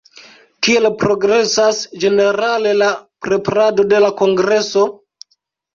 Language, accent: Esperanto, Internacia